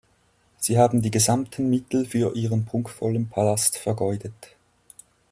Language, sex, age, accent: German, male, 30-39, Schweizerdeutsch